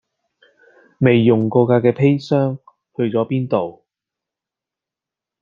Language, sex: Cantonese, male